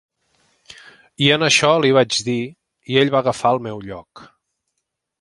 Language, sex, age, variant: Catalan, male, 50-59, Central